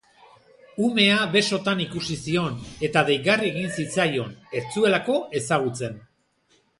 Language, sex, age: Basque, male, 40-49